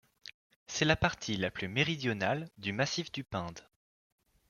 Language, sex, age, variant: French, male, under 19, Français de métropole